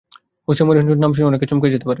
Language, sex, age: Bengali, male, 19-29